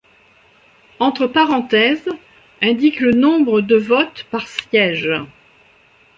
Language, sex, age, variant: French, female, 60-69, Français de métropole